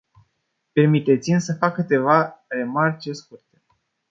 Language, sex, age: Romanian, male, 19-29